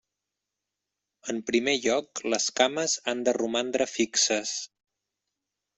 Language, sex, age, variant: Catalan, male, 30-39, Central